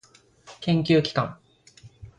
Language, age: Japanese, 40-49